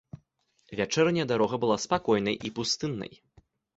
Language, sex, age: Belarusian, male, 19-29